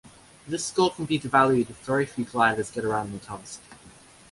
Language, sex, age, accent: English, male, under 19, Australian English